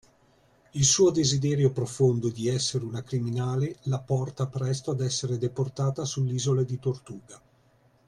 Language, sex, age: Italian, male, 30-39